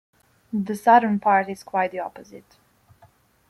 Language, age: English, 19-29